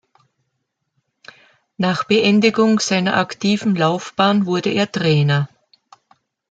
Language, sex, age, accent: German, female, 70-79, Österreichisches Deutsch